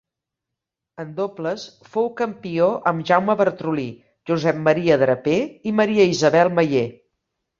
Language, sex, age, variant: Catalan, female, 60-69, Central